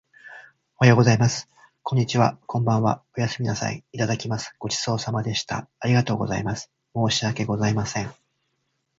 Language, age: Japanese, 50-59